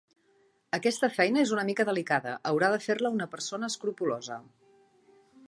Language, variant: Catalan, Central